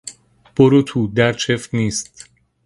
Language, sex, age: Persian, male, 30-39